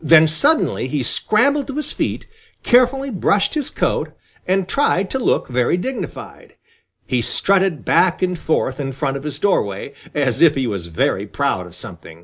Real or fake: real